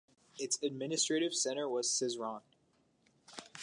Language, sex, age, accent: English, male, under 19, United States English